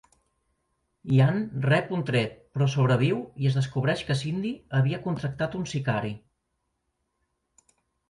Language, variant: Catalan, Central